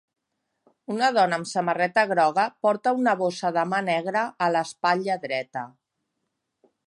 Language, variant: Catalan, Central